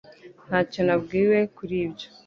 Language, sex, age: Kinyarwanda, female, under 19